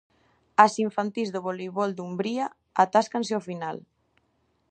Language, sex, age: Galician, female, 19-29